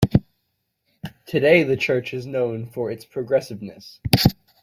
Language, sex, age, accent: English, male, 19-29, United States English